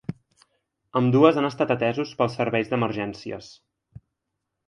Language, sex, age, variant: Catalan, male, 19-29, Central